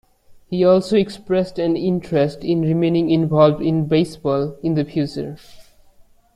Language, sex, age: English, male, 19-29